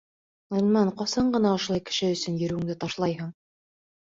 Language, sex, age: Bashkir, female, 30-39